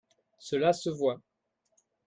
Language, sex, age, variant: French, male, 40-49, Français de métropole